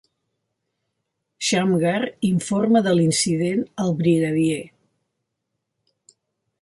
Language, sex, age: Catalan, female, 70-79